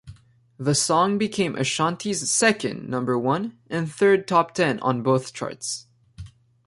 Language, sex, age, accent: English, male, 19-29, Canadian English